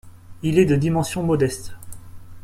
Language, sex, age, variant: French, male, 19-29, Français de métropole